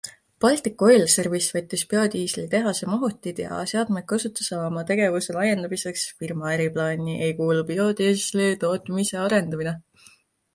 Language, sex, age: Estonian, female, 19-29